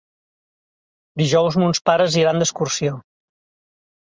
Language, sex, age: Catalan, male, 40-49